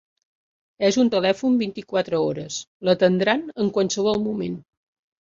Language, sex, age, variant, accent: Catalan, female, 50-59, Septentrional, Empordanès